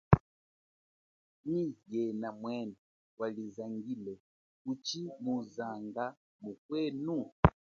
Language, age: Chokwe, 40-49